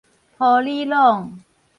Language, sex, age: Min Nan Chinese, female, 40-49